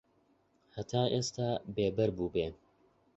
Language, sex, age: Central Kurdish, male, under 19